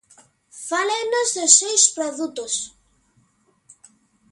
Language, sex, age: Galician, male, 50-59